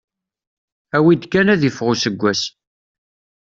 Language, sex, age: Kabyle, male, 30-39